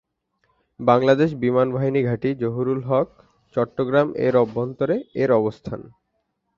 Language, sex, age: Bengali, male, 19-29